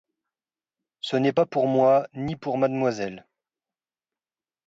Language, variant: French, Français de métropole